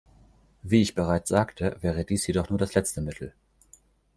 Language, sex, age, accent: German, male, 19-29, Deutschland Deutsch